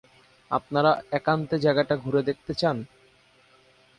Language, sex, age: Bengali, male, 19-29